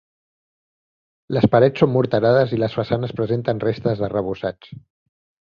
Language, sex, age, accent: Catalan, male, 40-49, Català central